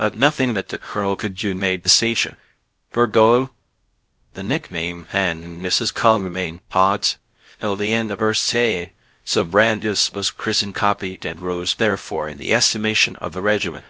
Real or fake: fake